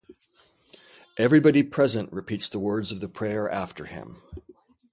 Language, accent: English, United States English